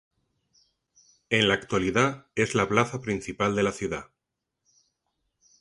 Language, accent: Spanish, España: Centro-Sur peninsular (Madrid, Toledo, Castilla-La Mancha)